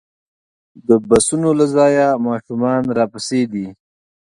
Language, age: Pashto, 30-39